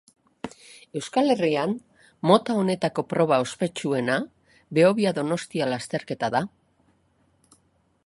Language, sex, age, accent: Basque, female, 60-69, Erdialdekoa edo Nafarra (Gipuzkoa, Nafarroa)